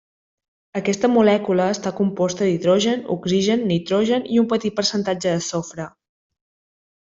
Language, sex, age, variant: Catalan, female, 19-29, Central